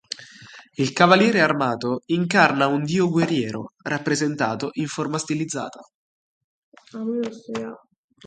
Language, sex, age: Italian, male, 19-29